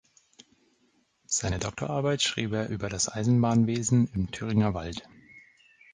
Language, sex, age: German, male, 30-39